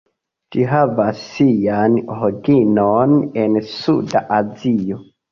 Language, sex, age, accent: Esperanto, male, 19-29, Internacia